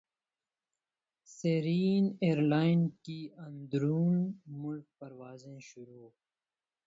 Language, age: Urdu, 19-29